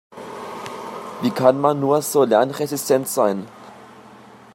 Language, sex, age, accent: German, male, 19-29, Deutschland Deutsch